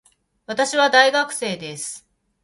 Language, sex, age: Japanese, female, 40-49